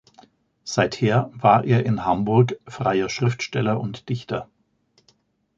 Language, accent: German, Deutschland Deutsch